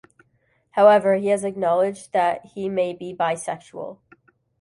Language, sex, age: English, female, 19-29